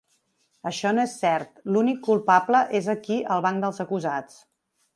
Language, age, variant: Catalan, 40-49, Central